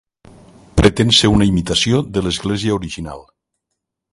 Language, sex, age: Catalan, male, 60-69